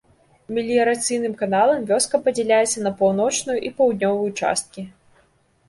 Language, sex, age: Belarusian, female, 19-29